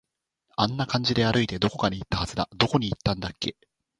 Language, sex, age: Japanese, female, 19-29